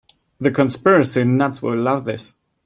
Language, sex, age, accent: English, male, 19-29, United States English